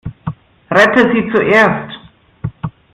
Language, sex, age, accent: German, male, 19-29, Deutschland Deutsch